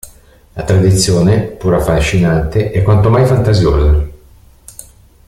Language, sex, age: Italian, male, 50-59